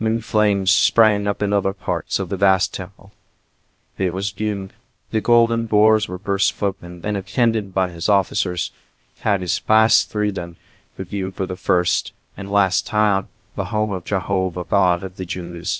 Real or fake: fake